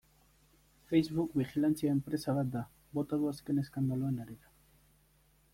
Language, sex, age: Basque, male, 19-29